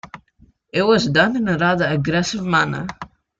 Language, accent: English, India and South Asia (India, Pakistan, Sri Lanka)